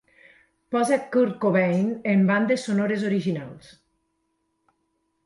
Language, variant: Catalan, Nord-Occidental